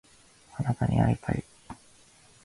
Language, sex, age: Japanese, male, 19-29